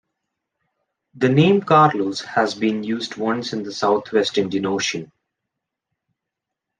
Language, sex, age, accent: English, male, 19-29, India and South Asia (India, Pakistan, Sri Lanka)